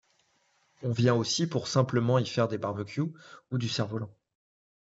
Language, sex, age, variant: French, male, 30-39, Français de métropole